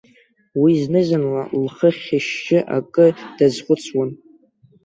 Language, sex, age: Abkhazian, male, under 19